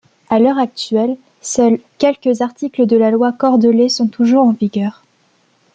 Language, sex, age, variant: French, female, under 19, Français de métropole